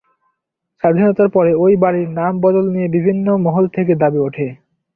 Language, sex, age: Bengali, male, under 19